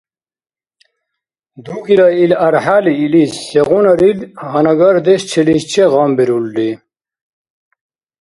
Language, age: Dargwa, 50-59